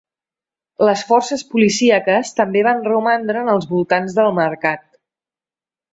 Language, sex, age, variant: Catalan, female, 40-49, Central